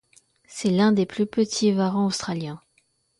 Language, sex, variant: French, female, Français de métropole